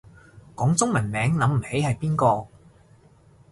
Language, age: Cantonese, 40-49